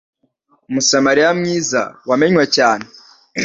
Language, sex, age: Kinyarwanda, male, under 19